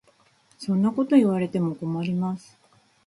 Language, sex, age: Japanese, female, 40-49